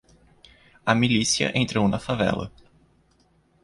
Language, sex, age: Portuguese, male, 19-29